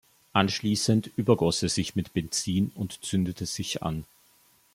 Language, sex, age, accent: German, male, 19-29, Österreichisches Deutsch